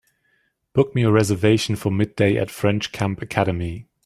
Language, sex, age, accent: English, male, 19-29, England English